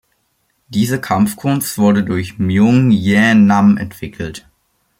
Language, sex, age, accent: German, male, under 19, Deutschland Deutsch